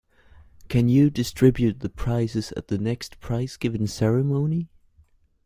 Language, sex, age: English, male, 19-29